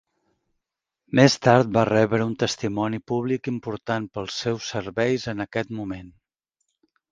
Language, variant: Catalan, Central